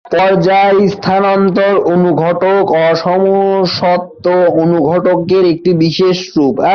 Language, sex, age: Bengali, male, 19-29